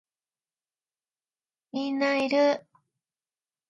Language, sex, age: Japanese, female, 40-49